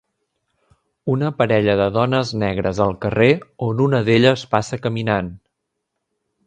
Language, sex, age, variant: Catalan, male, 19-29, Central